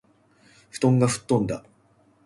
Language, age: Japanese, 30-39